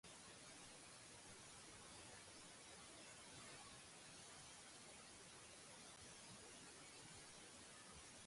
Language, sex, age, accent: English, female, 19-29, England English